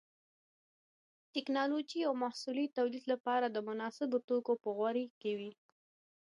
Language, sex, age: Pashto, female, under 19